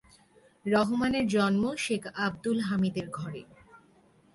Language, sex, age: Bengali, female, 19-29